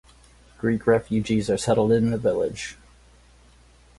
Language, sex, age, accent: English, male, 30-39, United States English